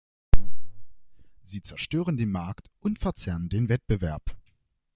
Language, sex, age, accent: German, male, under 19, Deutschland Deutsch